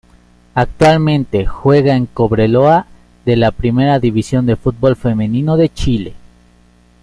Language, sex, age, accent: Spanish, male, 30-39, México